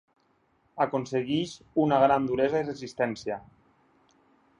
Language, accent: Catalan, Tortosí